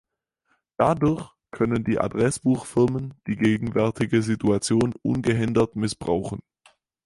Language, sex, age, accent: German, male, under 19, Deutschland Deutsch